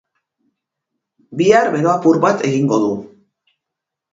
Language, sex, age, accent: Basque, female, 50-59, Erdialdekoa edo Nafarra (Gipuzkoa, Nafarroa)